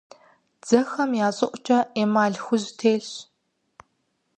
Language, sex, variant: Kabardian, female, Адыгэбзэ (Къэбэрдей, Кирил, псоми зэдай)